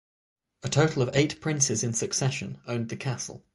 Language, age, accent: English, 19-29, England English; Northern English